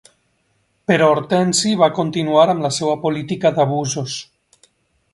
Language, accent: Catalan, valencià